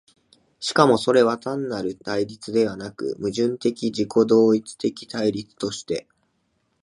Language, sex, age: Japanese, male, 19-29